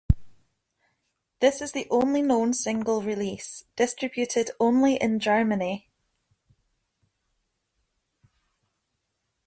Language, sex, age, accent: English, female, 19-29, Scottish English